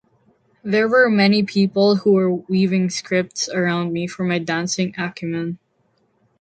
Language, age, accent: English, under 19, Filipino